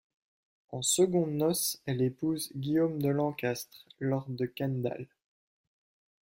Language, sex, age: French, male, 19-29